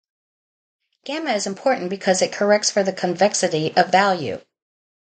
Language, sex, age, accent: English, female, 60-69, United States English